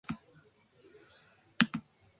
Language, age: Basque, under 19